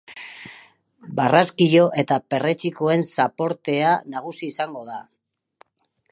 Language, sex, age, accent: Basque, male, 40-49, Mendebalekoa (Araba, Bizkaia, Gipuzkoako mendebaleko herri batzuk)